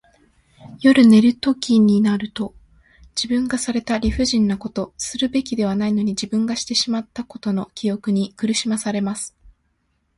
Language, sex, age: Japanese, female, 19-29